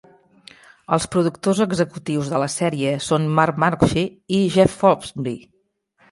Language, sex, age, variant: Catalan, female, 40-49, Central